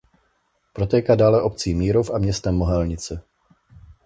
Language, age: Czech, 30-39